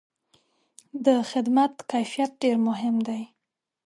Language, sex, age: Pashto, female, 19-29